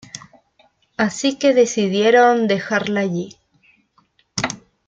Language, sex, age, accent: Spanish, female, 30-39, Rioplatense: Argentina, Uruguay, este de Bolivia, Paraguay